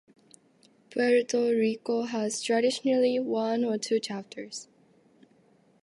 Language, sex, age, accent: English, female, 19-29, United States English